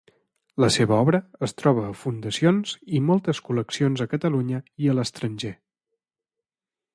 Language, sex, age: Catalan, male, 30-39